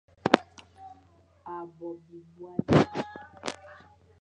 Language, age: Fang, under 19